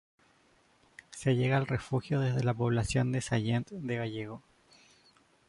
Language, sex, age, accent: Spanish, male, 19-29, Chileno: Chile, Cuyo